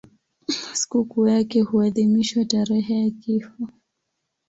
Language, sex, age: Swahili, female, 19-29